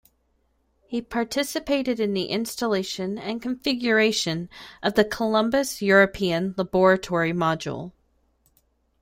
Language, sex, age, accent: English, female, 30-39, United States English